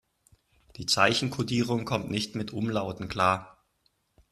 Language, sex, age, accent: German, male, 40-49, Deutschland Deutsch